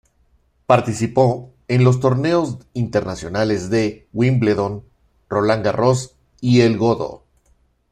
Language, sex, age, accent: Spanish, male, 50-59, México